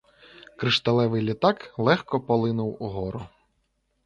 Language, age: Ukrainian, 30-39